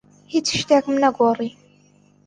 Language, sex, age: Central Kurdish, female, under 19